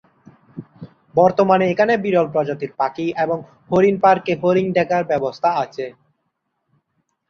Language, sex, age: Bengali, male, 19-29